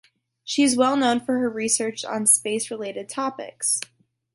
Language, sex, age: English, female, under 19